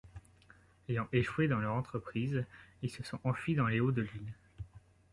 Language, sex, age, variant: French, male, 19-29, Français de métropole